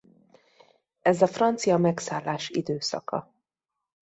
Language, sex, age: Hungarian, female, 30-39